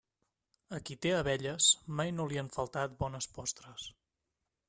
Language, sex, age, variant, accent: Catalan, male, 19-29, Central, central